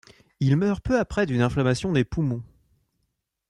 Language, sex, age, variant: French, male, 19-29, Français de métropole